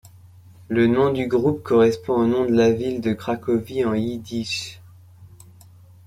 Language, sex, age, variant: French, male, 30-39, Français de métropole